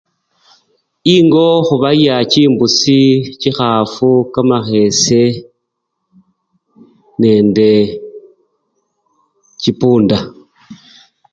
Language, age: Luyia, 50-59